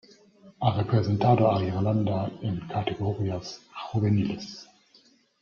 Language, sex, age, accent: Spanish, male, 30-39, España: Centro-Sur peninsular (Madrid, Toledo, Castilla-La Mancha)